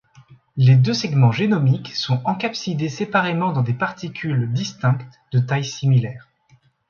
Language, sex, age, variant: French, male, 19-29, Français de métropole